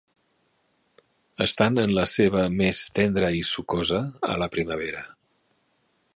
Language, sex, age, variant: Catalan, male, 40-49, Central